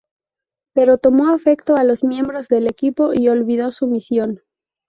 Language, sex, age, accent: Spanish, female, 19-29, México